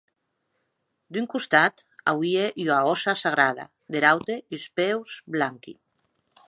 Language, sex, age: Occitan, female, 50-59